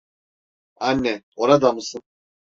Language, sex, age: Turkish, male, 19-29